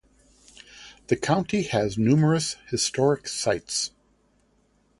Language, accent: English, United States English